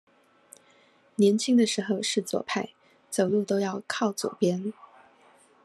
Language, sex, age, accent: Chinese, female, 40-49, 出生地：臺北市